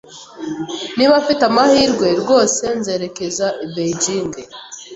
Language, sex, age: Kinyarwanda, female, 19-29